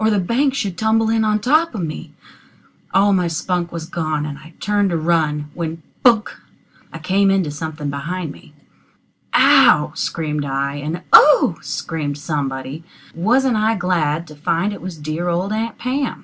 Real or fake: real